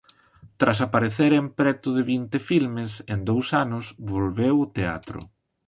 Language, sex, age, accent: Galician, male, 30-39, Normativo (estándar)